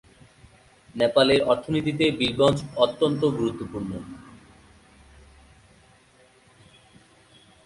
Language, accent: Bengali, Native